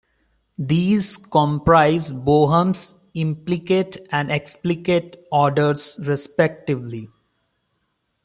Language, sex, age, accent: English, male, 19-29, India and South Asia (India, Pakistan, Sri Lanka)